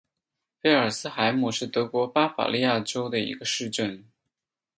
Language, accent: Chinese, 出生地：江西省